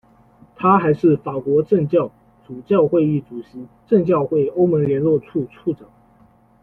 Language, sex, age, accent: Chinese, male, 19-29, 出生地：浙江省